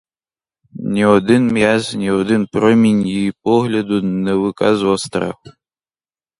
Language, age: Ukrainian, under 19